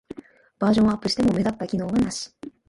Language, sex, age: Japanese, male, 19-29